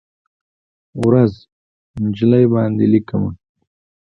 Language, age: Pashto, 19-29